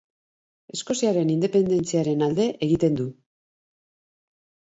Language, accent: Basque, Mendebalekoa (Araba, Bizkaia, Gipuzkoako mendebaleko herri batzuk)